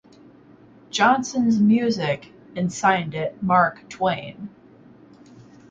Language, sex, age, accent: English, female, under 19, United States English